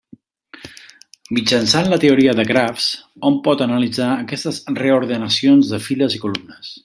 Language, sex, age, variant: Catalan, male, 50-59, Central